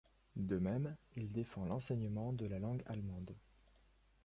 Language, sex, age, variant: French, male, 40-49, Français de métropole